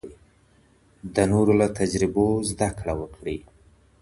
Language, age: Pashto, 30-39